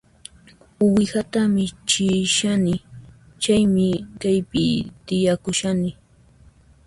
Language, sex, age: Puno Quechua, female, 19-29